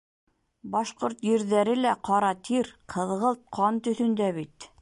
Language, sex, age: Bashkir, female, 50-59